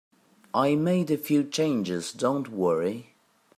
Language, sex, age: English, male, 30-39